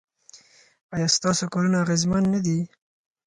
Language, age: Pashto, 19-29